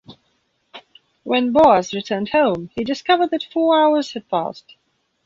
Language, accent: English, England English